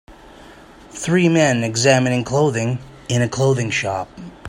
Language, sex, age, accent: English, male, 40-49, Canadian English